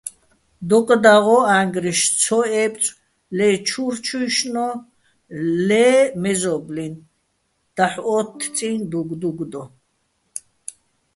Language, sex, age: Bats, female, 60-69